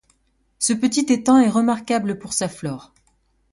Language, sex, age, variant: French, female, 30-39, Français de métropole